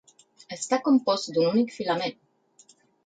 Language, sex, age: Catalan, female, 50-59